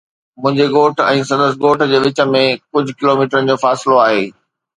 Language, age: Sindhi, 40-49